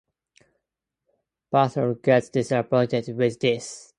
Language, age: English, under 19